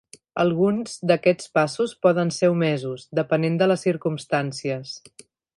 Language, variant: Catalan, Central